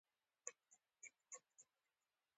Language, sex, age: Pashto, female, 19-29